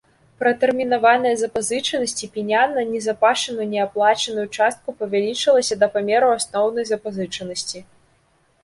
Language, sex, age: Belarusian, female, 19-29